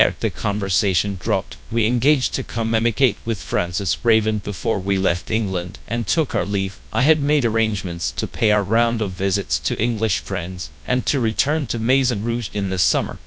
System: TTS, GradTTS